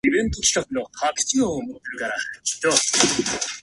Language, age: Japanese, 30-39